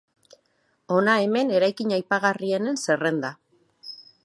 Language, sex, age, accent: Basque, female, 40-49, Mendebalekoa (Araba, Bizkaia, Gipuzkoako mendebaleko herri batzuk)